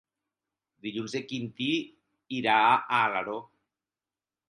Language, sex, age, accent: Catalan, male, 40-49, valencià